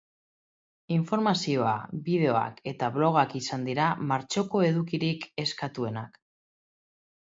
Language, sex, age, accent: Basque, female, 30-39, Mendebalekoa (Araba, Bizkaia, Gipuzkoako mendebaleko herri batzuk)